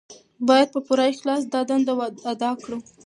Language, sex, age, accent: Pashto, female, 19-29, معیاري پښتو